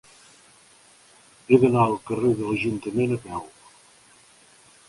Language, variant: Catalan, Central